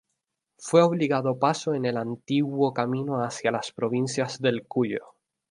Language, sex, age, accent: Spanish, male, 19-29, España: Islas Canarias